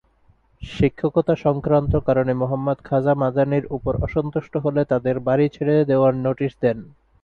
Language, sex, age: Bengali, male, 19-29